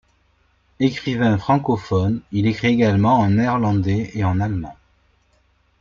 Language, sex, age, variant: French, male, 40-49, Français de métropole